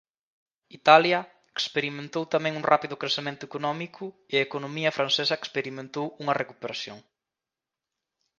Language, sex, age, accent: Galician, male, 19-29, Atlántico (seseo e gheada)